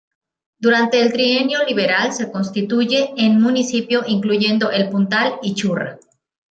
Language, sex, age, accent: Spanish, female, 40-49, México